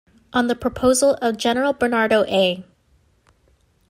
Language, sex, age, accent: English, female, 19-29, United States English